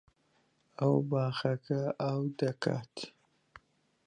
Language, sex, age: Central Kurdish, male, 30-39